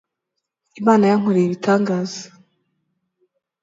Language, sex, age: Kinyarwanda, female, 19-29